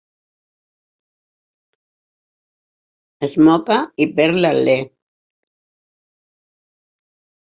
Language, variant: Catalan, Central